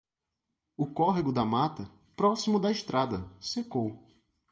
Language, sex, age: Portuguese, male, 19-29